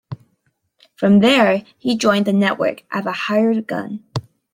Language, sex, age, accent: English, female, under 19, United States English